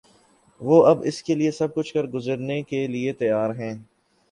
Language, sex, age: Urdu, male, 19-29